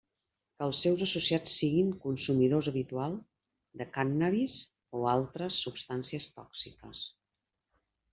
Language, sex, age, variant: Catalan, female, 40-49, Central